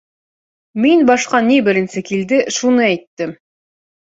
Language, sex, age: Bashkir, female, 19-29